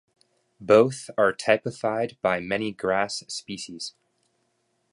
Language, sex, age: English, male, 30-39